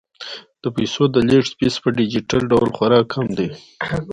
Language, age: Pashto, 19-29